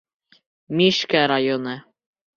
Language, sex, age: Bashkir, male, under 19